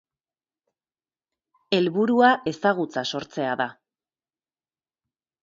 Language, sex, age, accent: Basque, female, 30-39, Erdialdekoa edo Nafarra (Gipuzkoa, Nafarroa)